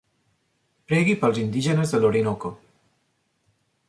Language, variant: Catalan, Central